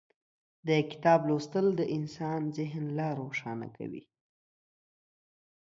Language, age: Pashto, 19-29